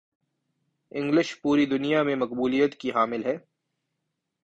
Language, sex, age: Urdu, male, 19-29